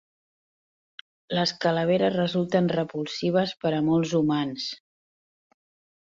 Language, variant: Catalan, Central